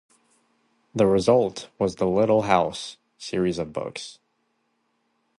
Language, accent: English, United States English